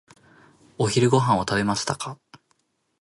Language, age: Japanese, 19-29